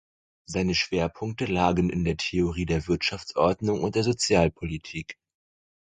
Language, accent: German, Deutschland Deutsch